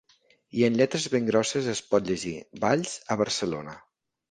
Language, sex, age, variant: Catalan, male, 40-49, Nord-Occidental